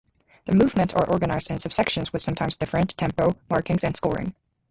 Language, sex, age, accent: English, female, 19-29, United States English